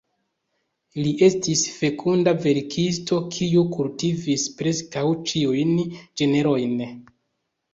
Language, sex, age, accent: Esperanto, male, 30-39, Internacia